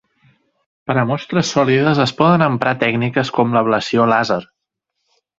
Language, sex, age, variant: Catalan, male, 30-39, Central